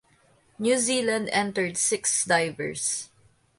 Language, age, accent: English, 19-29, United States English; Filipino